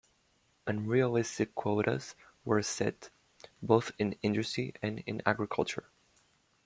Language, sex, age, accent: English, male, 19-29, United States English